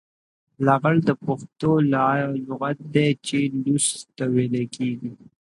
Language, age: Pashto, 19-29